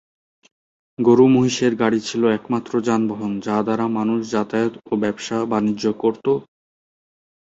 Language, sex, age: Bengali, male, 30-39